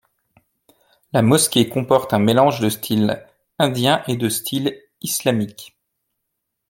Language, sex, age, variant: French, male, 30-39, Français de métropole